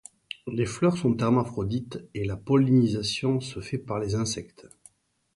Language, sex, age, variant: French, male, 50-59, Français de métropole